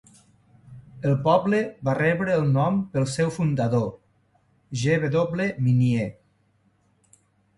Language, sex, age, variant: Catalan, male, 30-39, Nord-Occidental